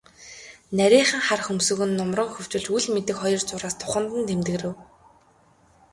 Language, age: Mongolian, 19-29